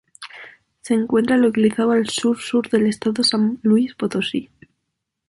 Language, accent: Spanish, España: Norte peninsular (Asturias, Castilla y León, Cantabria, País Vasco, Navarra, Aragón, La Rioja, Guadalajara, Cuenca)